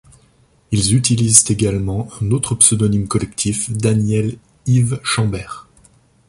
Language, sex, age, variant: French, male, 30-39, Français de métropole